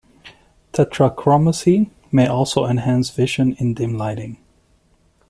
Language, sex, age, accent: English, male, 30-39, United States English